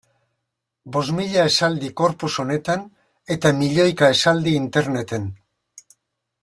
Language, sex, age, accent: Basque, male, 60-69, Mendebalekoa (Araba, Bizkaia, Gipuzkoako mendebaleko herri batzuk)